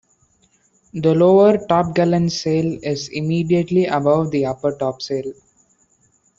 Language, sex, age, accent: English, male, 19-29, India and South Asia (India, Pakistan, Sri Lanka)